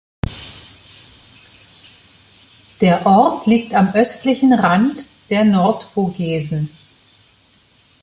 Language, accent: German, Deutschland Deutsch